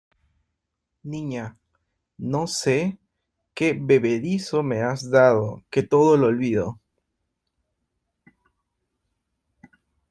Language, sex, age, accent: Spanish, male, 19-29, Andino-Pacífico: Colombia, Perú, Ecuador, oeste de Bolivia y Venezuela andina